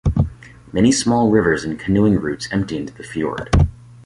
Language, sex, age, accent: English, male, 19-29, United States English